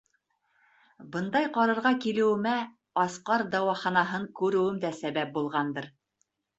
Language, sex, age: Bashkir, female, 40-49